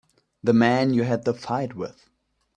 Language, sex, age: English, male, 19-29